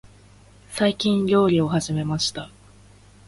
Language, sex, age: Japanese, female, 19-29